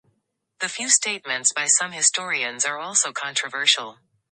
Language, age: English, under 19